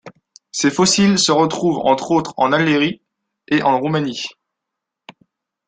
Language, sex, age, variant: French, male, under 19, Français de métropole